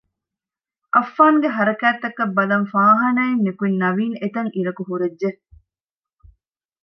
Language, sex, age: Divehi, female, 30-39